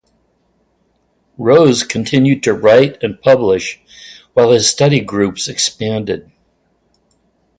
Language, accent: English, United States English